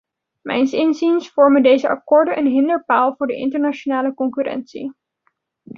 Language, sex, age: Dutch, female, 19-29